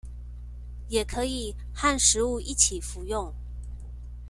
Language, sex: Chinese, female